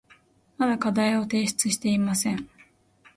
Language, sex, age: Japanese, female, 19-29